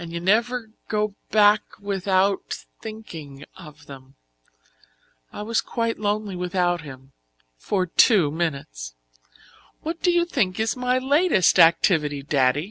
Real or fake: real